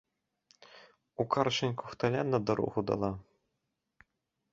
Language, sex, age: Belarusian, male, 30-39